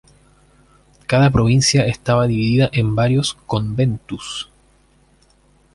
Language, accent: Spanish, Chileno: Chile, Cuyo